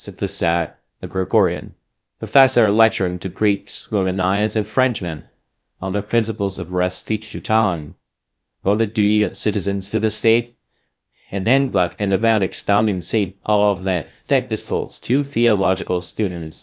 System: TTS, VITS